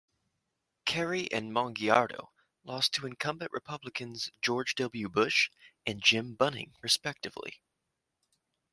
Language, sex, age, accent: English, male, 19-29, United States English